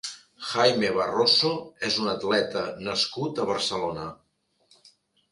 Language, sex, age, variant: Catalan, male, 50-59, Central